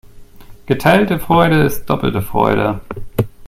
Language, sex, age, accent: German, male, 30-39, Deutschland Deutsch